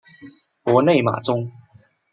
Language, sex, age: Chinese, male, 19-29